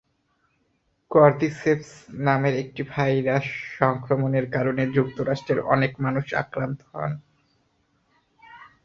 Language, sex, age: Bengali, male, 19-29